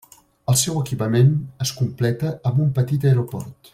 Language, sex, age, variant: Catalan, male, 60-69, Central